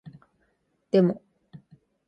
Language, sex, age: Japanese, female, 19-29